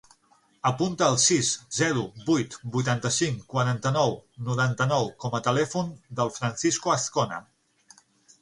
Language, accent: Catalan, central; septentrional